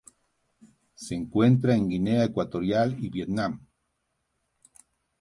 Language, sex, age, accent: Spanish, male, 40-49, Andino-Pacífico: Colombia, Perú, Ecuador, oeste de Bolivia y Venezuela andina